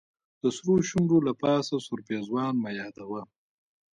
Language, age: Pashto, 30-39